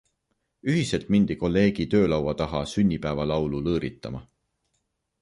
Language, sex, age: Estonian, male, 19-29